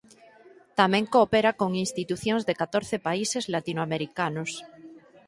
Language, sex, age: Galician, female, 40-49